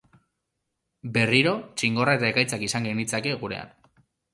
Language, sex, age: Basque, male, 19-29